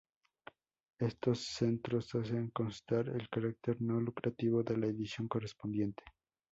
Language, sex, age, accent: Spanish, male, under 19, México